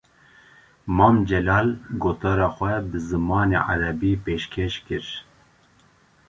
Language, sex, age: Kurdish, male, 30-39